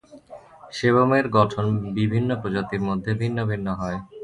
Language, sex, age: Bengali, male, 30-39